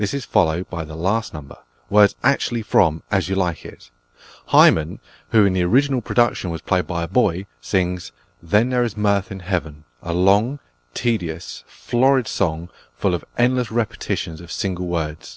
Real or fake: real